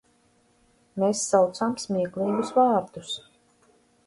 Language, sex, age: Latvian, female, 50-59